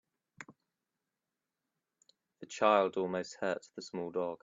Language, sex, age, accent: English, male, 19-29, England English